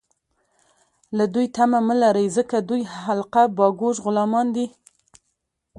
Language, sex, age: Pashto, female, 19-29